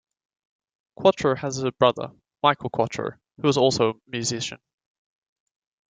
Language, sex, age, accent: English, male, 19-29, Australian English